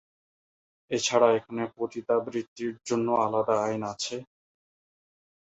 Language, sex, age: Bengali, male, 30-39